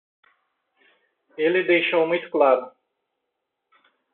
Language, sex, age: Portuguese, male, 40-49